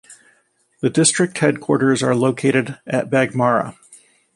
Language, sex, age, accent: English, male, 50-59, United States English